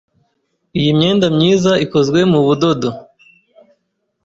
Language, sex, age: Kinyarwanda, male, 30-39